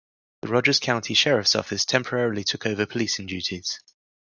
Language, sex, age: English, male, 30-39